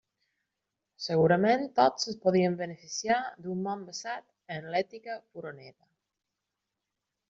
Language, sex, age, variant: Catalan, female, 19-29, Balear